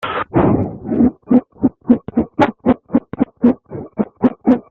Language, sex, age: French, male, 19-29